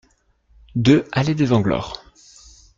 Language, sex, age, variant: French, male, 30-39, Français de métropole